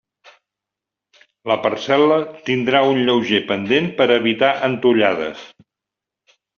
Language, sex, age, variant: Catalan, male, 70-79, Central